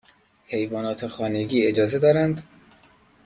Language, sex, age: Persian, male, 19-29